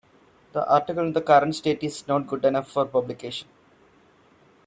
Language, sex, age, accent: English, male, 19-29, India and South Asia (India, Pakistan, Sri Lanka)